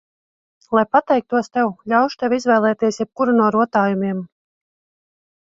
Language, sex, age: Latvian, female, 30-39